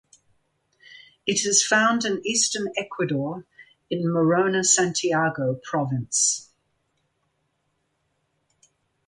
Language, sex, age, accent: English, female, 70-79, England English